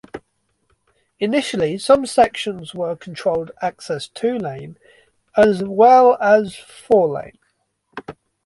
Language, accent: English, England English